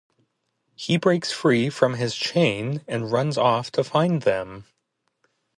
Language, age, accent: English, 30-39, United States English